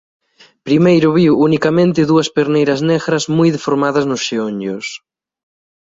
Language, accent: Galician, Atlántico (seseo e gheada)